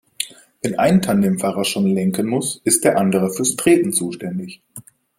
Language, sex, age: German, male, 19-29